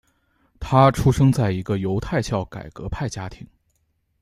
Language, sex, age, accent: Chinese, male, 19-29, 出生地：河北省